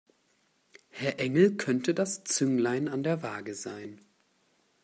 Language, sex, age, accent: German, male, under 19, Deutschland Deutsch